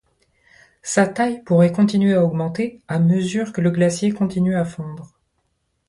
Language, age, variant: French, 30-39, Français de métropole